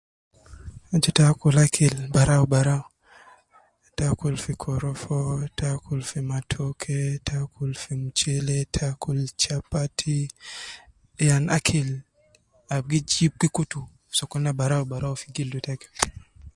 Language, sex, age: Nubi, male, 19-29